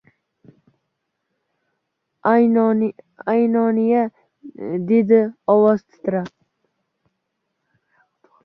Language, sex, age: Uzbek, male, 19-29